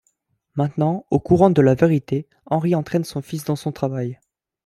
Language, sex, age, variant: French, male, 19-29, Français de métropole